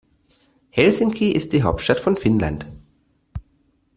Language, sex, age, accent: German, male, 30-39, Deutschland Deutsch